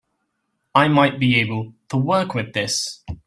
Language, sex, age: English, male, under 19